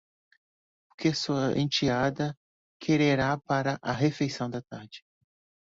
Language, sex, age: Portuguese, male, 30-39